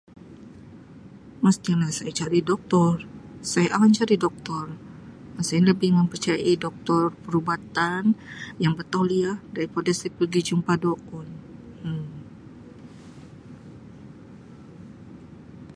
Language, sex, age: Sabah Malay, female, 40-49